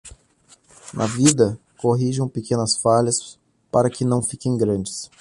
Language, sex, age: Portuguese, male, 19-29